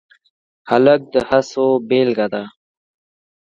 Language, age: Pashto, under 19